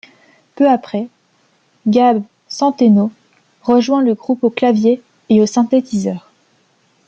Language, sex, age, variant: French, female, under 19, Français de métropole